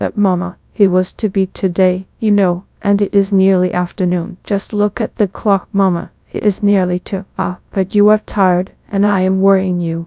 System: TTS, GradTTS